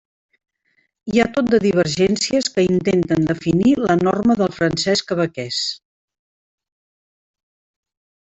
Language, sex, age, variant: Catalan, female, 60-69, Central